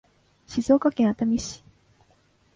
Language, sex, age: Japanese, female, 19-29